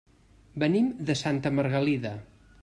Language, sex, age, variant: Catalan, male, 50-59, Central